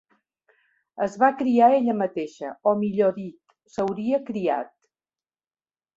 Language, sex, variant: Catalan, female, Central